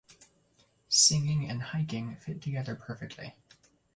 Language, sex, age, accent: English, male, 19-29, United States English